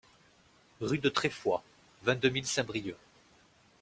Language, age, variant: French, 30-39, Français de métropole